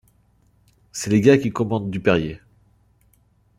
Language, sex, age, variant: French, male, 30-39, Français de métropole